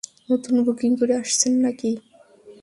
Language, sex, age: Bengali, female, 19-29